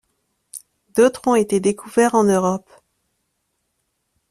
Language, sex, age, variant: French, female, 30-39, Français de métropole